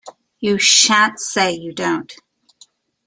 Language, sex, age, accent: English, female, 40-49, United States English